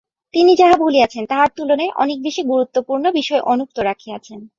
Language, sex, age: Bengali, female, 19-29